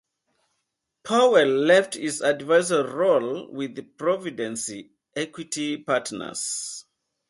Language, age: English, 50-59